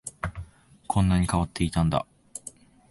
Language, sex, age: Japanese, male, 19-29